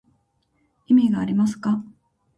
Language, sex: Japanese, female